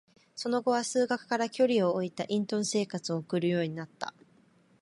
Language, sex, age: Japanese, female, 19-29